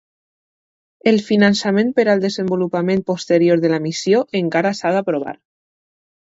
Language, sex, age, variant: Catalan, female, under 19, Alacantí